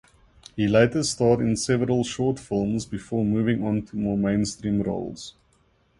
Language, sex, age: English, male, 40-49